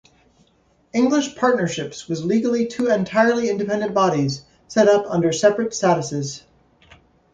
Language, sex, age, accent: English, male, 30-39, United States English